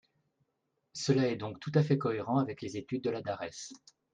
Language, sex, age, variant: French, male, 40-49, Français de métropole